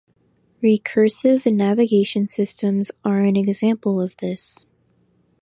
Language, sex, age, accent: English, female, under 19, United States English